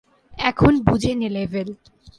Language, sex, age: Bengali, female, 19-29